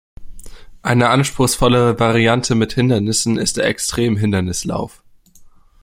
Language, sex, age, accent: German, male, 19-29, Deutschland Deutsch